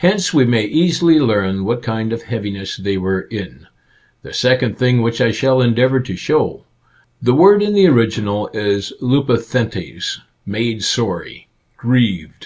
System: none